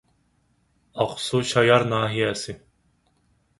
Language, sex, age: Uyghur, male, 30-39